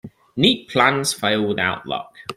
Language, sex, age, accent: English, male, 30-39, England English